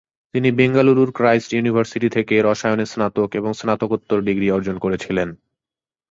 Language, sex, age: Bengali, male, 19-29